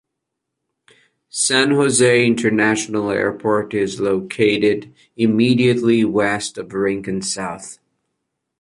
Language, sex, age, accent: English, male, 40-49, United States English